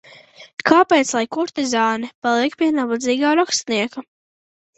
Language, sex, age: Latvian, female, under 19